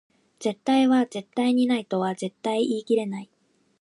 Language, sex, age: Japanese, female, 19-29